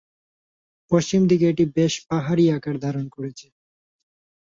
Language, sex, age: Bengali, male, 19-29